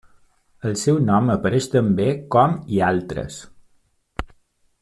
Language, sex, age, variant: Catalan, male, 40-49, Balear